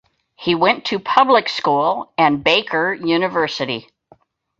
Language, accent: English, United States English